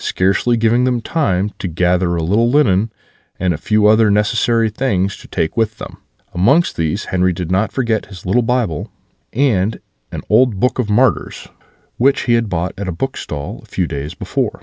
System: none